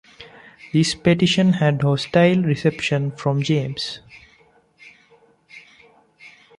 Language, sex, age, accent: English, male, 19-29, India and South Asia (India, Pakistan, Sri Lanka)